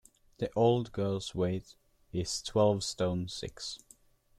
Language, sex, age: English, male, under 19